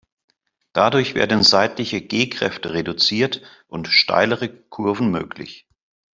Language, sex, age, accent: German, male, 50-59, Deutschland Deutsch